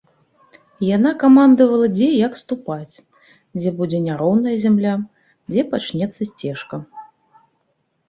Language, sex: Belarusian, female